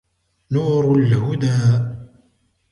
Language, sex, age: Arabic, male, 19-29